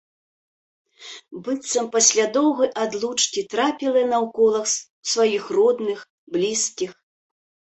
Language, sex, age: Belarusian, female, 50-59